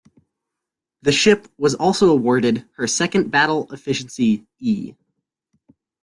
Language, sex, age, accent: English, male, 19-29, United States English